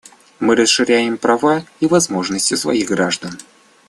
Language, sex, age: Russian, male, 19-29